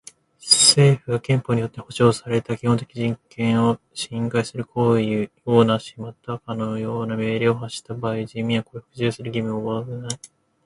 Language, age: Japanese, 19-29